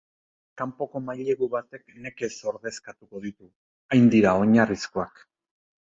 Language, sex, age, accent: Basque, male, 60-69, Erdialdekoa edo Nafarra (Gipuzkoa, Nafarroa)